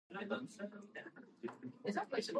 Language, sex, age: Japanese, female, 19-29